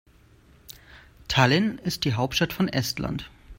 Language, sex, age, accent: German, male, 30-39, Deutschland Deutsch